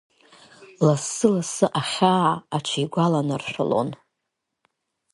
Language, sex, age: Abkhazian, female, 30-39